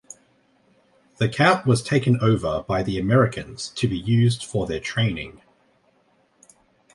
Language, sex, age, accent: English, male, 30-39, Australian English